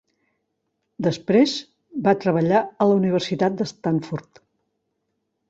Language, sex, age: Catalan, female, 50-59